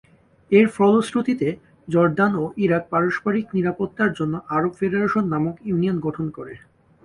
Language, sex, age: Bengali, male, 19-29